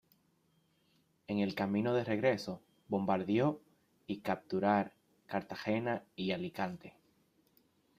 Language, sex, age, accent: Spanish, male, 19-29, Caribe: Cuba, Venezuela, Puerto Rico, República Dominicana, Panamá, Colombia caribeña, México caribeño, Costa del golfo de México